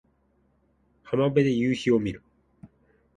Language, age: Japanese, 30-39